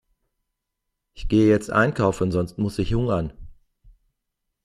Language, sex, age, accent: German, male, 50-59, Deutschland Deutsch